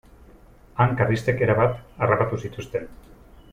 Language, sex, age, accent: Basque, male, 40-49, Mendebalekoa (Araba, Bizkaia, Gipuzkoako mendebaleko herri batzuk)